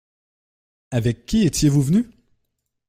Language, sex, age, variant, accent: French, male, 19-29, Français d'Amérique du Nord, Français du Canada